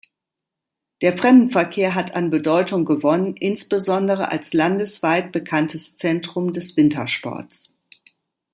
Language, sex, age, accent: German, female, 60-69, Deutschland Deutsch